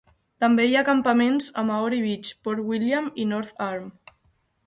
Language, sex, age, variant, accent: Catalan, female, 19-29, Valencià meridional, valencià